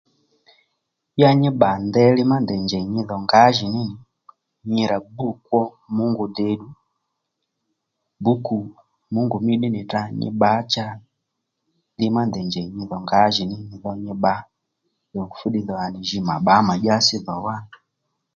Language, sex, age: Lendu, male, 30-39